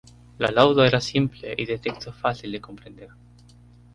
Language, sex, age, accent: Spanish, male, 19-29, Andino-Pacífico: Colombia, Perú, Ecuador, oeste de Bolivia y Venezuela andina